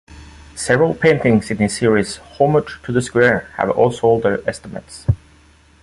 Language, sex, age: English, male, 30-39